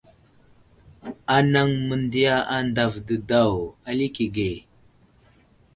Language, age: Wuzlam, 19-29